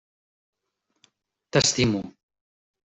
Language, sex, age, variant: Catalan, male, 50-59, Central